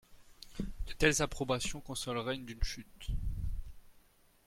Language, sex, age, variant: French, male, 19-29, Français de métropole